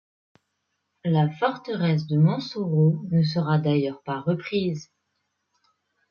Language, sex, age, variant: French, female, 19-29, Français de métropole